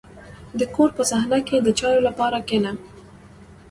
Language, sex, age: Pashto, female, 19-29